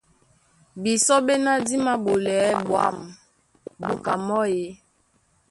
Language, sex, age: Duala, female, 19-29